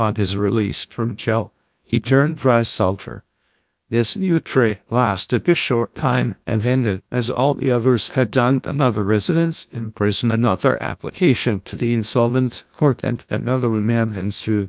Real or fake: fake